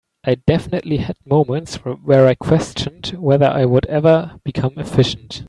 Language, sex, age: English, male, 19-29